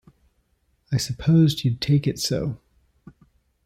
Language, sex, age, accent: English, male, 40-49, United States English